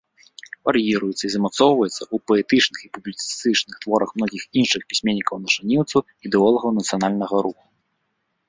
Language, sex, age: Belarusian, male, 19-29